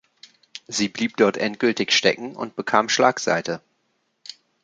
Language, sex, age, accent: German, male, 30-39, Deutschland Deutsch